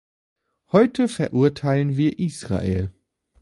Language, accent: German, Deutschland Deutsch